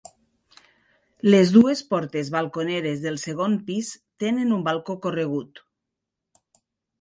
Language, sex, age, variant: Catalan, female, 50-59, Nord-Occidental